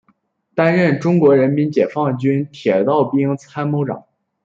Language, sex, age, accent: Chinese, male, under 19, 出生地：黑龙江省